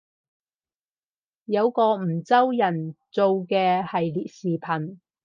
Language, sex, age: Cantonese, female, 30-39